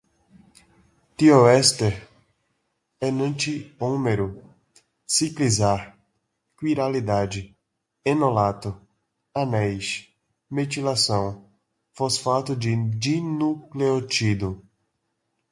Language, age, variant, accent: Portuguese, 19-29, Portuguese (Brasil), Nordestino